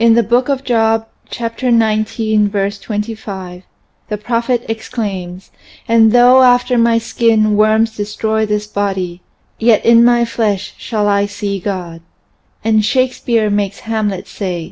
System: none